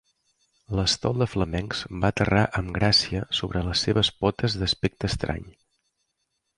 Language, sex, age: Catalan, male, 30-39